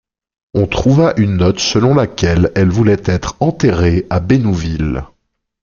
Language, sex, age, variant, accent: French, male, 30-39, Français d'Europe, Français de Suisse